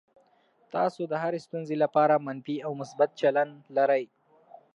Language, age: Pashto, 19-29